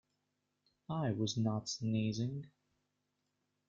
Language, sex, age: English, male, 19-29